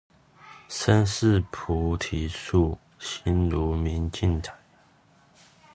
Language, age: Chinese, 30-39